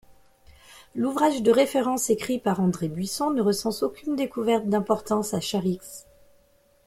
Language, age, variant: French, 40-49, Français de métropole